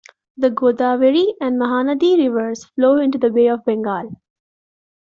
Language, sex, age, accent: English, female, 19-29, India and South Asia (India, Pakistan, Sri Lanka)